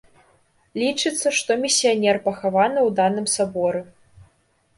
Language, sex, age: Belarusian, female, 19-29